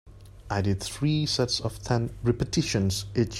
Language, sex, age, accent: English, male, 30-39, Hong Kong English